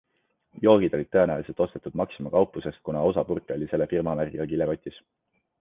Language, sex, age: Estonian, male, 19-29